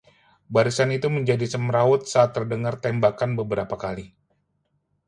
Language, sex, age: Indonesian, male, 40-49